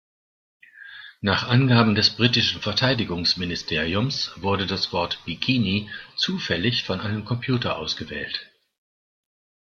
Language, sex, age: German, male, 60-69